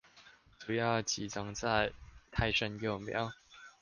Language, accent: Chinese, 出生地：桃園市